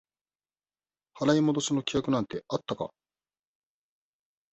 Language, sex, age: Japanese, male, 40-49